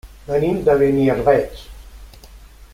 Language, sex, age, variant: Catalan, male, 60-69, Central